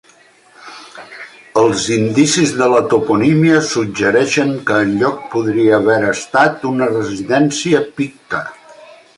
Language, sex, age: Catalan, male, 80-89